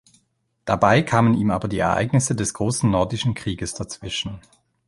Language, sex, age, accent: German, male, 30-39, Schweizerdeutsch